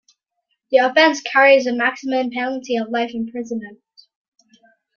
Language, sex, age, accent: English, female, under 19, Canadian English